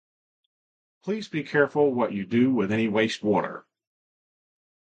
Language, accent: English, United States English